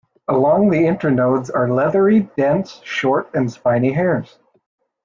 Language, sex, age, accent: English, male, under 19, United States English